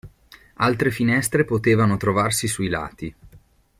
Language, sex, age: Italian, male, 30-39